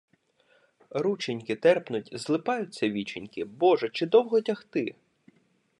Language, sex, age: Ukrainian, male, 30-39